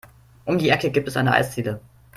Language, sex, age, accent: German, male, under 19, Deutschland Deutsch